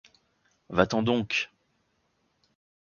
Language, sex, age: French, male, 40-49